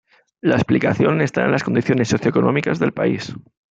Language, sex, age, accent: Spanish, male, 40-49, España: Sur peninsular (Andalucia, Extremadura, Murcia)